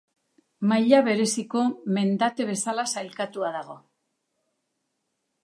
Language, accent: Basque, Mendebalekoa (Araba, Bizkaia, Gipuzkoako mendebaleko herri batzuk)